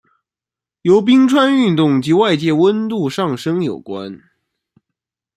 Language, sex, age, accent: Chinese, male, 19-29, 出生地：江苏省